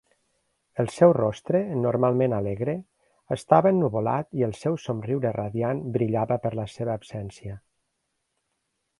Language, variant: Catalan, Nord-Occidental